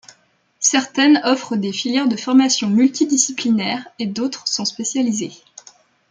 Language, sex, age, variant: French, female, 19-29, Français de métropole